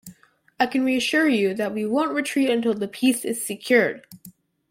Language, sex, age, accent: English, male, under 19, United States English